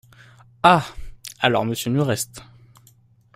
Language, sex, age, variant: French, male, under 19, Français de métropole